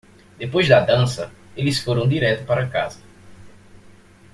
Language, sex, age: Portuguese, male, 19-29